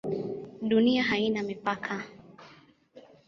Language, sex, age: Swahili, male, 30-39